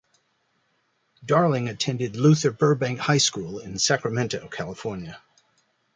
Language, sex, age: English, male, 50-59